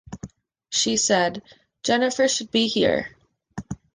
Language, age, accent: English, 19-29, United States English